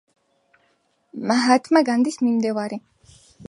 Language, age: Georgian, under 19